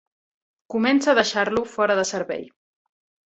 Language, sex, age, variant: Catalan, female, 30-39, Central